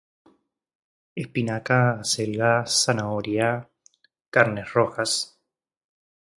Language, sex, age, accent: Spanish, male, 30-39, Rioplatense: Argentina, Uruguay, este de Bolivia, Paraguay